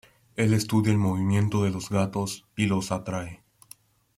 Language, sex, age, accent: Spanish, male, under 19, Andino-Pacífico: Colombia, Perú, Ecuador, oeste de Bolivia y Venezuela andina